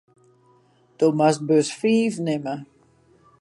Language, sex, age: Western Frisian, female, 50-59